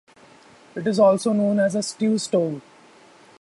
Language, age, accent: English, 19-29, India and South Asia (India, Pakistan, Sri Lanka)